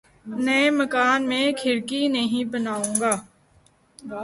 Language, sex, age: Urdu, female, 19-29